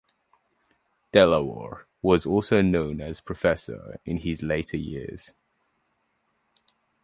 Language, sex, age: English, male, 19-29